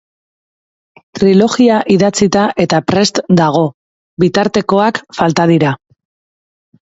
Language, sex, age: Basque, female, 40-49